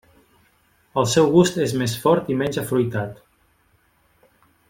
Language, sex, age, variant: Catalan, male, 30-39, Central